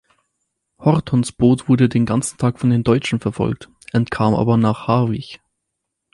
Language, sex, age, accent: German, male, 19-29, Deutschland Deutsch